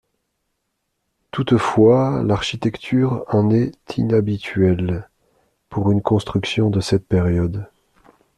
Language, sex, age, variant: French, male, 30-39, Français de métropole